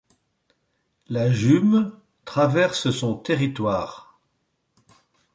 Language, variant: French, Français de métropole